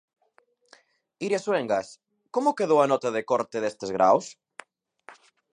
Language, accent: Galician, Atlántico (seseo e gheada)